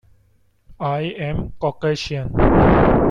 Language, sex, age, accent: English, male, 19-29, India and South Asia (India, Pakistan, Sri Lanka)